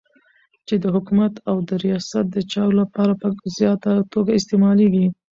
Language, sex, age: Pashto, female, 19-29